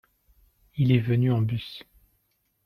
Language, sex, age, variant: French, male, 30-39, Français de métropole